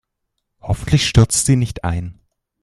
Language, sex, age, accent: German, male, 19-29, Deutschland Deutsch